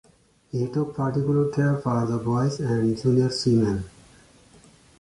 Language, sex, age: English, male, 40-49